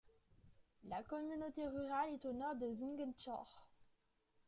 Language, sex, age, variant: French, female, under 19, Français de métropole